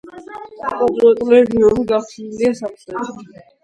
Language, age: Georgian, under 19